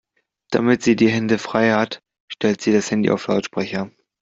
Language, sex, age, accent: German, male, under 19, Deutschland Deutsch